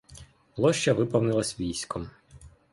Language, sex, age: Ukrainian, male, 19-29